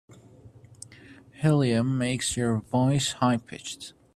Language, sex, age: English, male, under 19